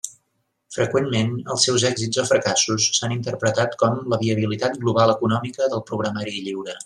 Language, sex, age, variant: Catalan, male, 40-49, Central